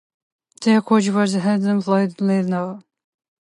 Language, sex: English, female